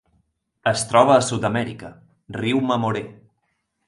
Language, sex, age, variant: Catalan, male, 19-29, Central